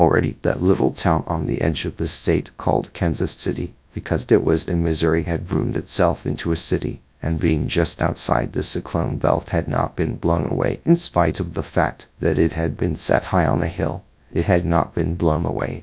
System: TTS, GradTTS